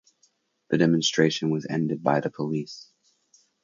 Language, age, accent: English, 40-49, United States English